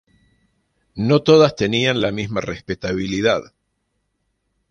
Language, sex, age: Spanish, male, 50-59